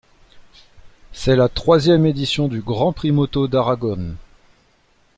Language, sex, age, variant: French, male, 40-49, Français de métropole